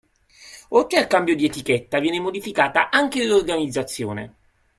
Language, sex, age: Italian, male, 19-29